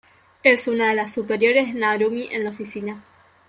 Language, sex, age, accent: Spanish, female, 19-29, Rioplatense: Argentina, Uruguay, este de Bolivia, Paraguay